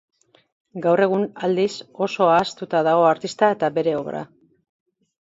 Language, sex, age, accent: Basque, female, 50-59, Mendebalekoa (Araba, Bizkaia, Gipuzkoako mendebaleko herri batzuk)